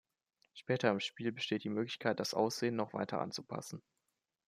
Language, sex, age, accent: German, male, 19-29, Deutschland Deutsch